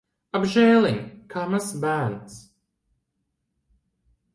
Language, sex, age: Latvian, male, 30-39